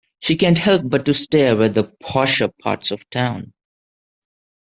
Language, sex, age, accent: English, male, 19-29, India and South Asia (India, Pakistan, Sri Lanka)